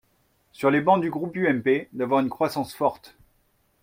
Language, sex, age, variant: French, male, 30-39, Français de métropole